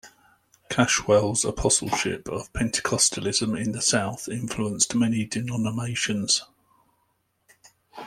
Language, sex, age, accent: English, male, 50-59, England English